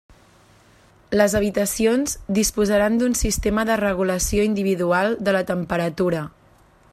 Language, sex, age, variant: Catalan, female, 19-29, Central